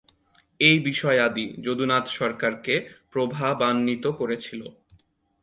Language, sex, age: Bengali, male, 19-29